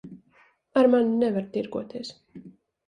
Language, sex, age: Latvian, female, 30-39